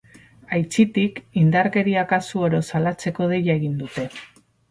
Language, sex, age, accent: Basque, female, 40-49, Mendebalekoa (Araba, Bizkaia, Gipuzkoako mendebaleko herri batzuk)